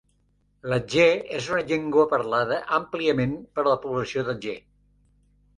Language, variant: Catalan, Central